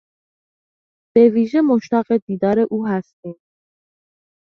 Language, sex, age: Persian, female, 19-29